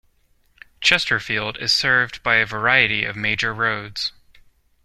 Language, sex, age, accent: English, male, 30-39, United States English